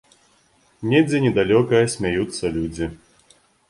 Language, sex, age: Belarusian, male, 30-39